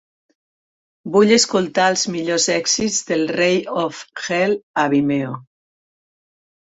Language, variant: Catalan, Central